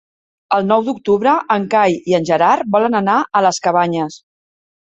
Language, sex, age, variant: Catalan, female, 40-49, Central